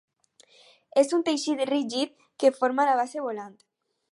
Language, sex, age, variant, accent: Catalan, female, under 19, Alacantí, valencià